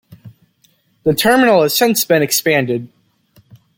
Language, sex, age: English, male, under 19